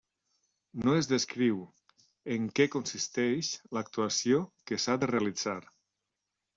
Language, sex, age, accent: Catalan, male, 50-59, valencià